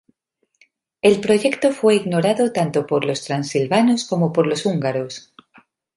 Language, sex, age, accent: Spanish, female, 40-49, España: Norte peninsular (Asturias, Castilla y León, Cantabria, País Vasco, Navarra, Aragón, La Rioja, Guadalajara, Cuenca)